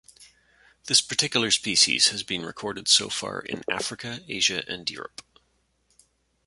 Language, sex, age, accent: English, male, 50-59, Canadian English